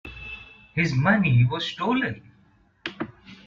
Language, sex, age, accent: English, male, 19-29, India and South Asia (India, Pakistan, Sri Lanka)